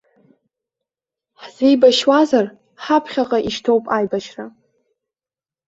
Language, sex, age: Abkhazian, female, under 19